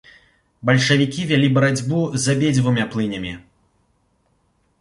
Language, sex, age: Belarusian, male, 30-39